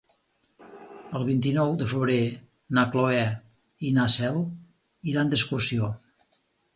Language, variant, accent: Catalan, Central, central; Empordanès